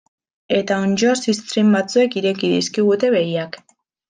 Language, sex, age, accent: Basque, female, 19-29, Mendebalekoa (Araba, Bizkaia, Gipuzkoako mendebaleko herri batzuk)